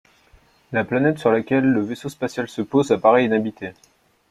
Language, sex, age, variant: French, male, 19-29, Français de métropole